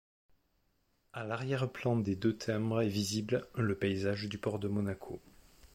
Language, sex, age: French, male, 40-49